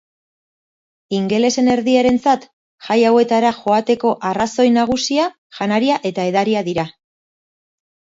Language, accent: Basque, Mendebalekoa (Araba, Bizkaia, Gipuzkoako mendebaleko herri batzuk)